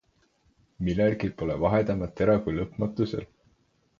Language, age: Estonian, 19-29